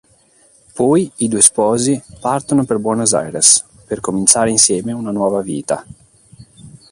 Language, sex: Italian, male